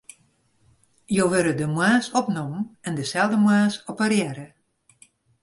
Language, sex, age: Western Frisian, female, 60-69